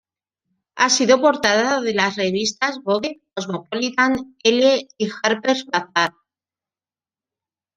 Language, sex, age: Spanish, female, 40-49